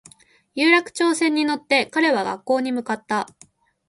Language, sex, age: Japanese, female, 19-29